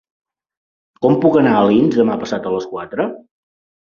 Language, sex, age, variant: Catalan, male, 30-39, Central